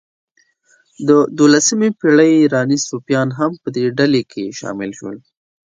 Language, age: Pashto, 19-29